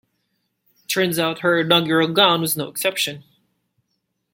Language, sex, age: English, male, 19-29